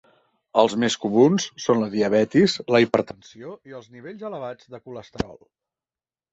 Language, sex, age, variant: Catalan, male, 50-59, Central